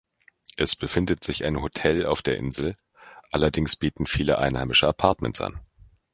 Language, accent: German, Deutschland Deutsch